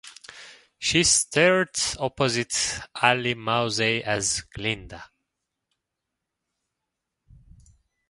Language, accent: English, Turkish